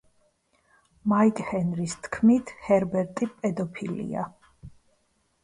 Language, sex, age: Georgian, female, 40-49